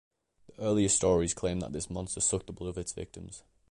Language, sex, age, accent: English, male, under 19, England English